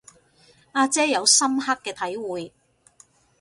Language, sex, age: Cantonese, female, 50-59